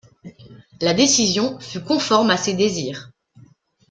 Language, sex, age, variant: French, female, 19-29, Français de métropole